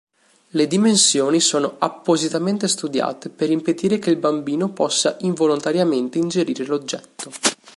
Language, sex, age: Italian, male, 19-29